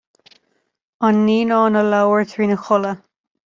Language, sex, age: Irish, female, 19-29